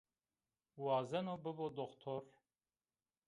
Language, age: Zaza, 30-39